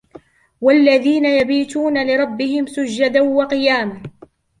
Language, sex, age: Arabic, female, 19-29